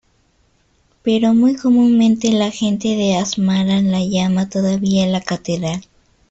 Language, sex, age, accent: Spanish, female, under 19, Andino-Pacífico: Colombia, Perú, Ecuador, oeste de Bolivia y Venezuela andina